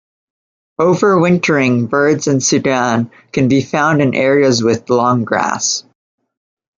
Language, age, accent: English, 19-29, United States English